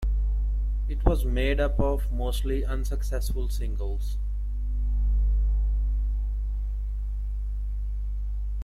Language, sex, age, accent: English, male, 19-29, India and South Asia (India, Pakistan, Sri Lanka)